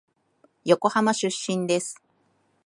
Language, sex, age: Japanese, female, 30-39